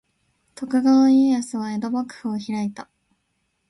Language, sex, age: Japanese, female, under 19